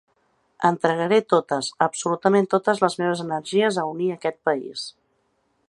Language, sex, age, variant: Catalan, female, 40-49, Central